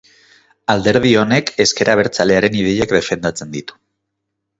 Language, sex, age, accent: Basque, male, 30-39, Mendebalekoa (Araba, Bizkaia, Gipuzkoako mendebaleko herri batzuk)